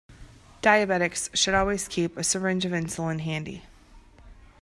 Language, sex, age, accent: English, female, 40-49, United States English